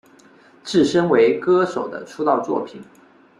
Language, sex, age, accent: Chinese, male, 19-29, 出生地：广东省